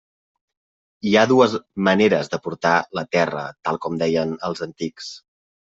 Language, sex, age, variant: Catalan, male, 30-39, Central